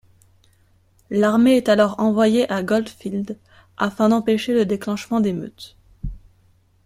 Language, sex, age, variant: French, female, 19-29, Français de métropole